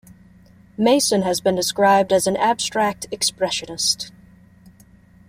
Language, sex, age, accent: English, female, 19-29, United States English